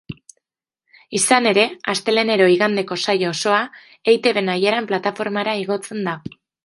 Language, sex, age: Basque, female, 19-29